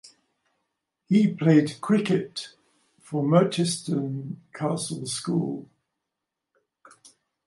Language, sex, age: English, male, 70-79